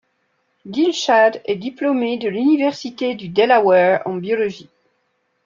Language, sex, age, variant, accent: French, female, 50-59, Français d'Europe, Français de Suisse